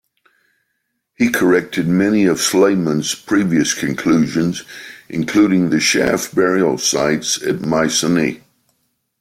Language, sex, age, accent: English, male, 60-69, United States English